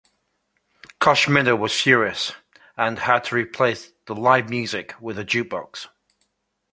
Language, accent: English, England English